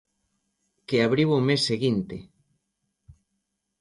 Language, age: Galician, 19-29